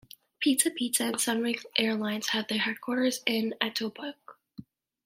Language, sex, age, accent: English, female, under 19, United States English